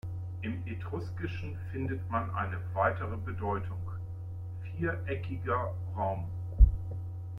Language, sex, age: German, male, 50-59